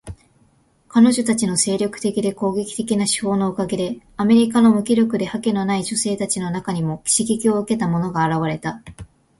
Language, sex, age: Japanese, female, 19-29